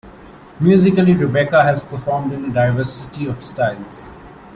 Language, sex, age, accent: English, male, 30-39, India and South Asia (India, Pakistan, Sri Lanka)